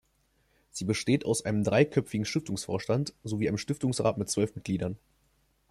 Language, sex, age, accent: German, male, 19-29, Deutschland Deutsch